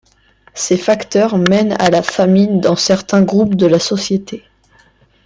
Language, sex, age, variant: French, male, under 19, Français de métropole